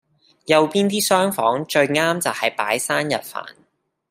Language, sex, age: Cantonese, male, 19-29